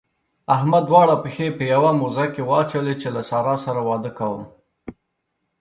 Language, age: Pashto, 30-39